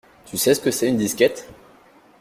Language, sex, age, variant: French, male, 19-29, Français de métropole